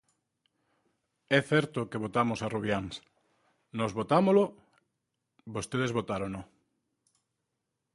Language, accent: Galician, Oriental (común en zona oriental)